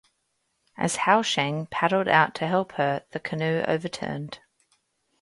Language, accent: English, Australian English